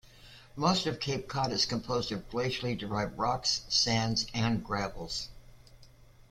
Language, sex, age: English, female, 70-79